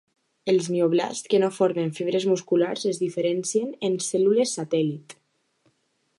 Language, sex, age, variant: Catalan, female, under 19, Alacantí